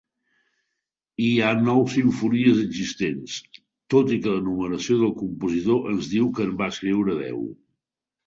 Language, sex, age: Catalan, male, 60-69